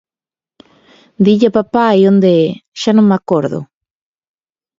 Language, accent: Galician, Normativo (estándar)